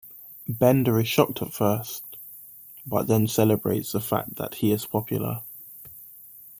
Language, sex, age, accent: English, male, 30-39, England English